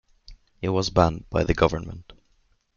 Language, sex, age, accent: English, male, 19-29, United States English